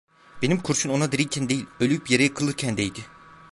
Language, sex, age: Turkish, male, 19-29